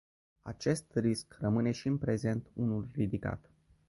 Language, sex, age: Romanian, male, 19-29